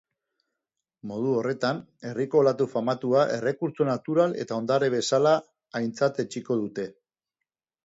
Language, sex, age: Basque, male, 40-49